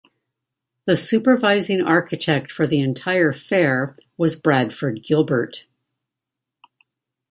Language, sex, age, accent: English, female, 60-69, United States English